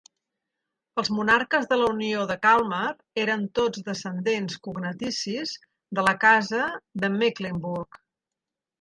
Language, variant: Catalan, Central